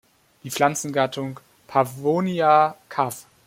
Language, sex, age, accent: German, male, 19-29, Deutschland Deutsch